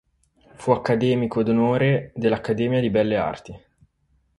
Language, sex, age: Italian, male, 30-39